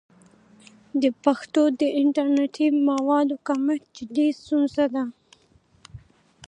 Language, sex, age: Pashto, female, 19-29